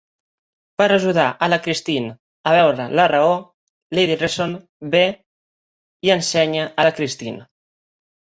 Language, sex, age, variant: Catalan, male, 19-29, Balear